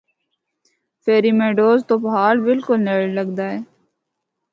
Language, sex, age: Northern Hindko, female, 19-29